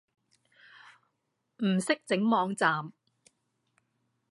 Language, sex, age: Cantonese, female, 60-69